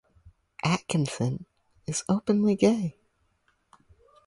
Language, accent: English, United States English